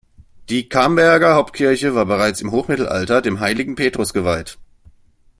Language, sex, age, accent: German, male, 19-29, Deutschland Deutsch